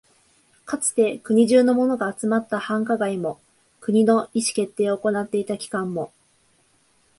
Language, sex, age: Japanese, female, 19-29